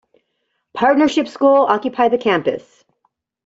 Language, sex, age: English, female, 40-49